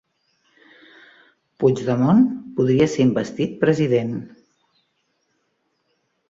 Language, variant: Catalan, Central